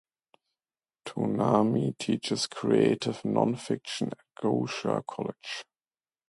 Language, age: English, 30-39